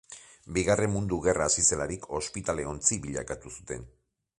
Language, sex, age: Basque, male, 50-59